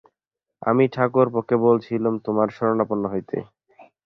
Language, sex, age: Bengali, male, 19-29